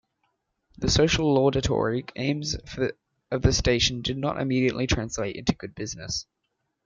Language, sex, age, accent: English, male, under 19, Australian English